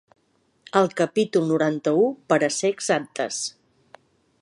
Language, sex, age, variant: Catalan, female, 50-59, Central